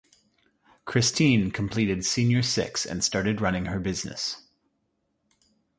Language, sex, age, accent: English, male, 30-39, United States English